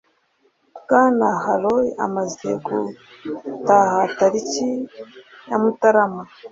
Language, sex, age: Kinyarwanda, male, 40-49